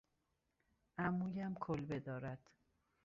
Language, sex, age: Persian, female, 40-49